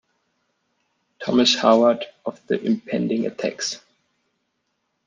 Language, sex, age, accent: English, male, 19-29, United States English